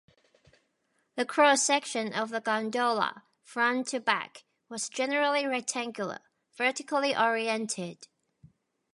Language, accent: English, United States English